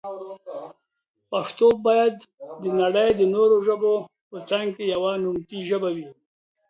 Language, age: Pashto, 50-59